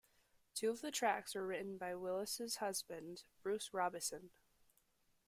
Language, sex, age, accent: English, female, under 19, United States English